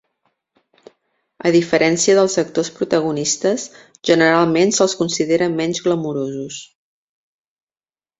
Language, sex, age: Catalan, female, 40-49